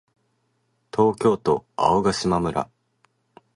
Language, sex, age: Japanese, male, 19-29